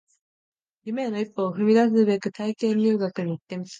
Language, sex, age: Japanese, female, 19-29